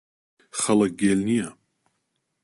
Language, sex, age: Central Kurdish, male, 30-39